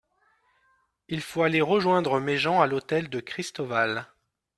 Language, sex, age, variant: French, male, 40-49, Français de métropole